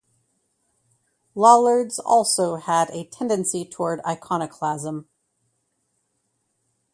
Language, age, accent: English, 30-39, United States English